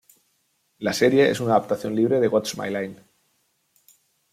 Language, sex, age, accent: Spanish, male, 19-29, España: Sur peninsular (Andalucia, Extremadura, Murcia)